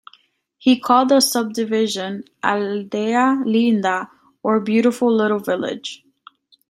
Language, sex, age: English, female, 19-29